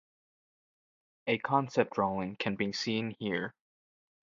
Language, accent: English, United States English